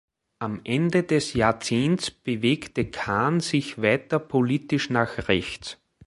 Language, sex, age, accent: German, male, 40-49, Österreichisches Deutsch